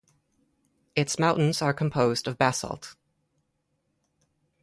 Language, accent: English, United States English